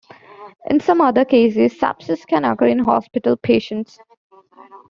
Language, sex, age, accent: English, female, 19-29, United States English